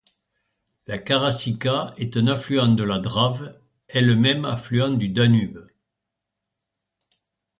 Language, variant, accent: French, Français de métropole, Français du sud de la France